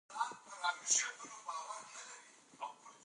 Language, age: Pashto, 19-29